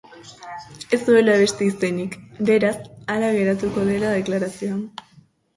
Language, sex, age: Basque, female, under 19